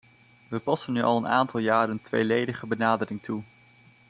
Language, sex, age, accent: Dutch, male, 19-29, Nederlands Nederlands